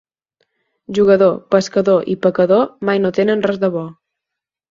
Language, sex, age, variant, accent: Catalan, female, 19-29, Balear, menorquí